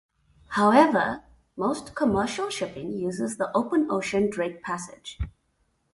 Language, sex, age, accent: English, female, 30-39, Southern African (South Africa, Zimbabwe, Namibia)